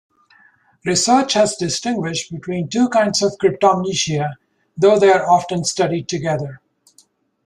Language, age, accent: English, 50-59, United States English